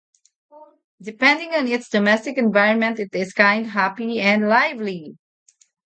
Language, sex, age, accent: English, female, 19-29, Filipino